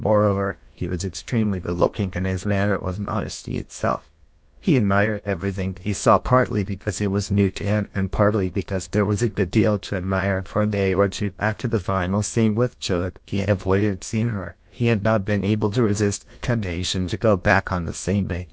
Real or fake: fake